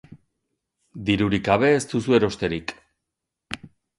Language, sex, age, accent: Basque, male, 50-59, Erdialdekoa edo Nafarra (Gipuzkoa, Nafarroa)